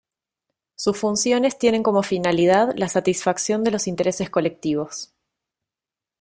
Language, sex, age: Spanish, female, 30-39